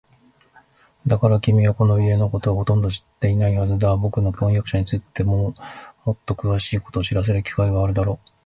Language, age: Japanese, 50-59